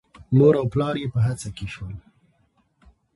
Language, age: Pashto, 30-39